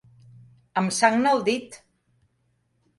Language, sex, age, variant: Catalan, female, 50-59, Central